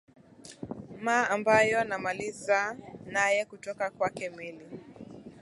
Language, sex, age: Swahili, male, 19-29